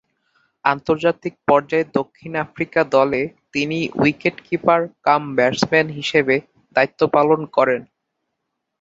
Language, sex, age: Bengali, male, 19-29